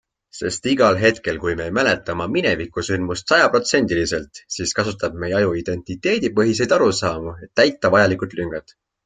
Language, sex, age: Estonian, male, 19-29